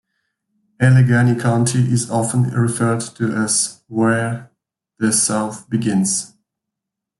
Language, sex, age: English, male, 30-39